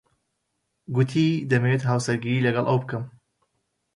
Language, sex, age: Central Kurdish, male, 19-29